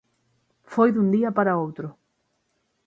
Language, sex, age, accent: Galician, female, 19-29, Atlántico (seseo e gheada); Normativo (estándar)